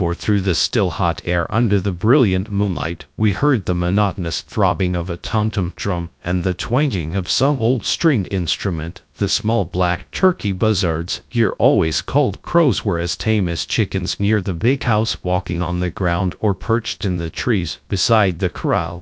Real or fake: fake